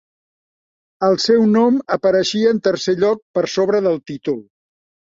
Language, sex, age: Catalan, male, 70-79